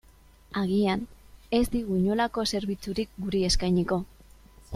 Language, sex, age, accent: Basque, female, 19-29, Mendebalekoa (Araba, Bizkaia, Gipuzkoako mendebaleko herri batzuk)